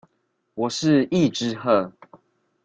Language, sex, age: Chinese, male, 19-29